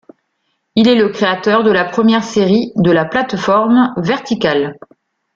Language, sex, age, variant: French, female, 40-49, Français de métropole